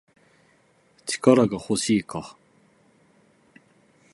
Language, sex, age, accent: Japanese, male, 30-39, 関西弁